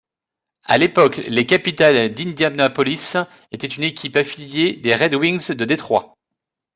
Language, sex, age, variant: French, male, 40-49, Français de métropole